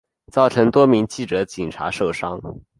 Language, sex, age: Chinese, male, under 19